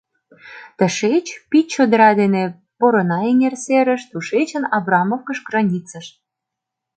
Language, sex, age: Mari, female, 30-39